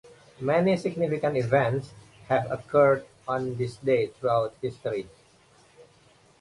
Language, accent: English, Malaysian English